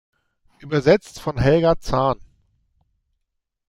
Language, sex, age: German, male, 30-39